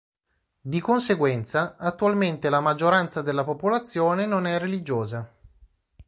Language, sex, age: Italian, male, 30-39